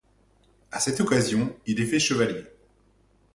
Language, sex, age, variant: French, male, 40-49, Français de métropole